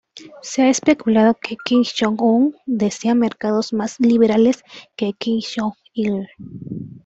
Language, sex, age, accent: Spanish, female, 19-29, España: Norte peninsular (Asturias, Castilla y León, Cantabria, País Vasco, Navarra, Aragón, La Rioja, Guadalajara, Cuenca)